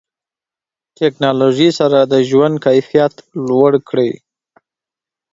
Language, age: Pashto, 30-39